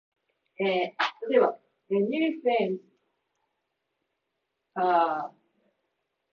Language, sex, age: Japanese, male, 19-29